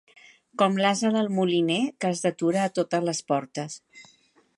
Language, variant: Catalan, Central